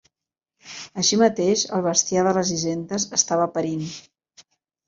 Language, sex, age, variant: Catalan, female, 60-69, Central